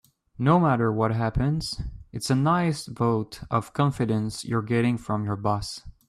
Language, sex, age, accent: English, male, 19-29, Canadian English